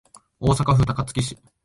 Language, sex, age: Japanese, male, 19-29